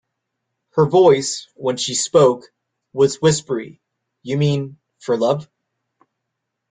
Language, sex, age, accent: English, male, 19-29, United States English